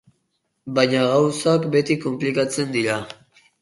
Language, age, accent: Basque, under 19, Erdialdekoa edo Nafarra (Gipuzkoa, Nafarroa)